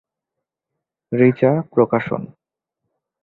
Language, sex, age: Bengali, male, 19-29